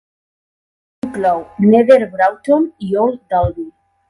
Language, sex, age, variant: Catalan, female, 50-59, Central